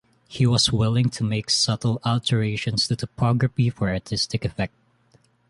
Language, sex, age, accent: English, male, 19-29, Filipino